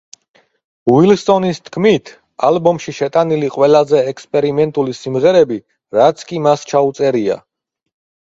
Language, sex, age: Georgian, male, 30-39